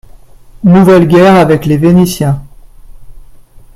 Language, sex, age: French, male, 40-49